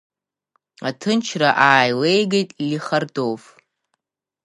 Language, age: Abkhazian, under 19